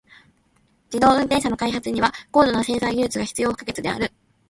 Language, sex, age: Japanese, female, 19-29